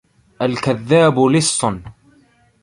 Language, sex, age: Arabic, male, 19-29